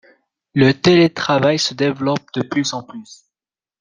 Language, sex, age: French, male, 19-29